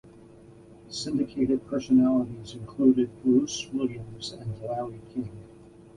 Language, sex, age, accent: English, male, 70-79, United States English